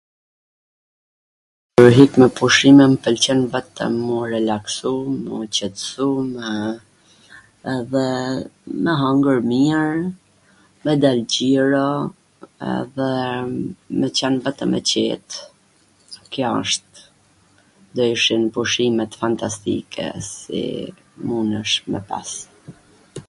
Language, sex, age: Gheg Albanian, female, 40-49